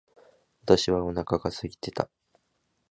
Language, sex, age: Japanese, male, 19-29